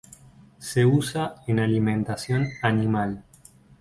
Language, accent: Spanish, Rioplatense: Argentina, Uruguay, este de Bolivia, Paraguay